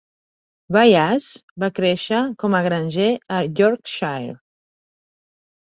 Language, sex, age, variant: Catalan, female, 40-49, Central